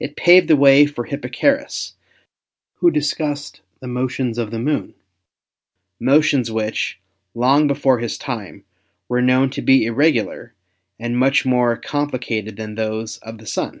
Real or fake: real